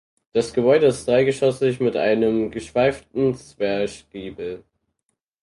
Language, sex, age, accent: German, male, under 19, Deutschland Deutsch